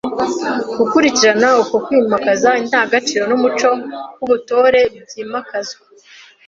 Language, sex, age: Kinyarwanda, female, 19-29